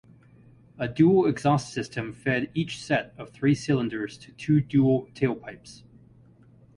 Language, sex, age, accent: English, male, 40-49, United States English